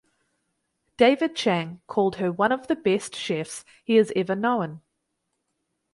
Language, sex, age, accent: English, female, 19-29, New Zealand English